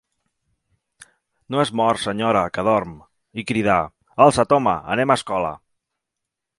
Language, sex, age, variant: Catalan, male, 40-49, Central